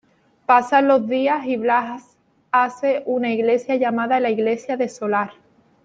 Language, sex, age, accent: Spanish, female, 19-29, España: Sur peninsular (Andalucia, Extremadura, Murcia)